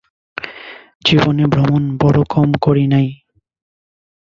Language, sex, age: Bengali, male, 30-39